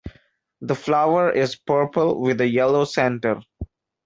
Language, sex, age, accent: English, male, 19-29, India and South Asia (India, Pakistan, Sri Lanka)